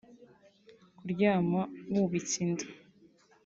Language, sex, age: Kinyarwanda, female, 19-29